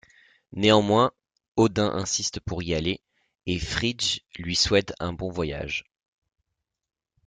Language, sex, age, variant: French, male, 30-39, Français de métropole